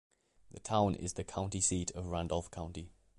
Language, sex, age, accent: English, male, under 19, England English